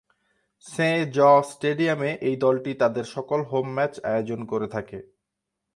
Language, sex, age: Bengali, male, 19-29